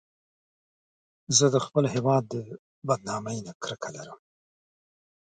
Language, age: Pashto, 60-69